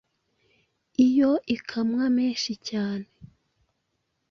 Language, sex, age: Kinyarwanda, female, 30-39